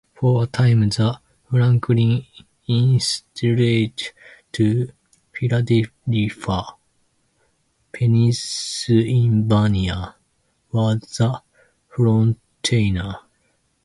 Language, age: English, 19-29